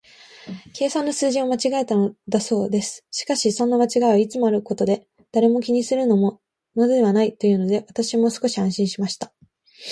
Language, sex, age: Japanese, female, 19-29